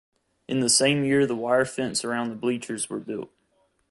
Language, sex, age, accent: English, male, 19-29, United States English